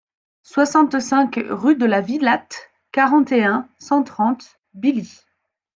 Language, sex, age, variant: French, female, 30-39, Français de métropole